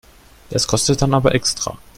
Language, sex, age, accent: German, male, under 19, Deutschland Deutsch